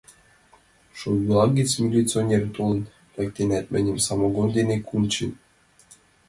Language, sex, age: Mari, male, under 19